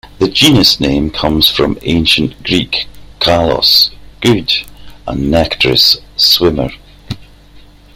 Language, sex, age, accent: English, male, 40-49, Scottish English